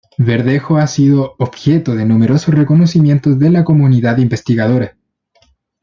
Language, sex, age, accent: Spanish, male, 19-29, Chileno: Chile, Cuyo